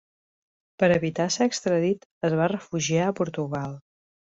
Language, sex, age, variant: Catalan, female, 40-49, Central